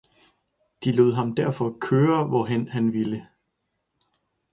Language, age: Danish, 40-49